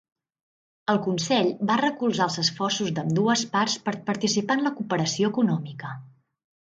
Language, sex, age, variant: Catalan, female, 19-29, Central